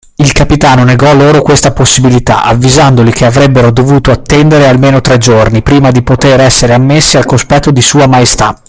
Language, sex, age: Italian, male, 30-39